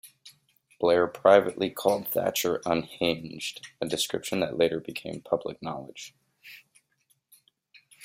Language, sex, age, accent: English, male, 19-29, United States English